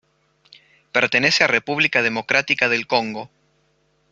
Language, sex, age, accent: Spanish, male, 19-29, Rioplatense: Argentina, Uruguay, este de Bolivia, Paraguay